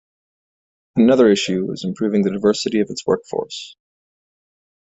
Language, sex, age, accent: English, male, 19-29, United States English